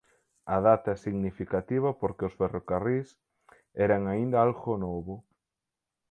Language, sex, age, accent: Galician, male, 30-39, Atlántico (seseo e gheada)